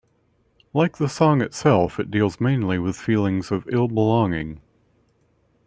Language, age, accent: English, 40-49, United States English